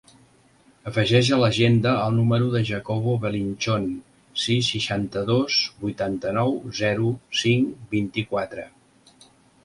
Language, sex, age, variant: Catalan, male, 60-69, Central